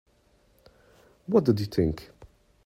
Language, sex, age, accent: English, male, 30-39, England English